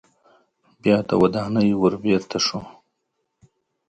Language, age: Pashto, 30-39